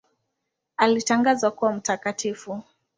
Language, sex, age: Swahili, female, 19-29